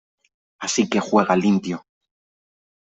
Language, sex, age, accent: Spanish, male, 19-29, España: Centro-Sur peninsular (Madrid, Toledo, Castilla-La Mancha)